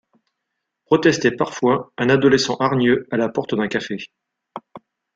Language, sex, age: French, male, 40-49